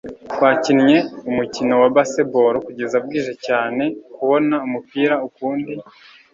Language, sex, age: Kinyarwanda, male, 19-29